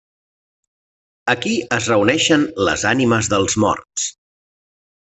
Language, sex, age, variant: Catalan, male, 40-49, Central